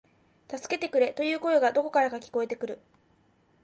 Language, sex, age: Japanese, female, under 19